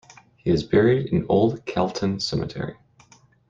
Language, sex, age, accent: English, male, 30-39, United States English